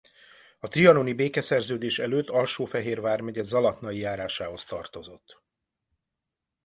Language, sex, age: Hungarian, male, 50-59